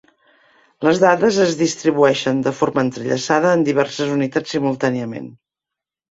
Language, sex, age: Catalan, female, 50-59